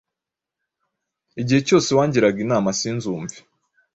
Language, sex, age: Kinyarwanda, male, 19-29